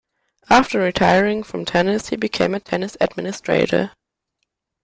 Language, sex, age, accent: English, male, under 19, United States English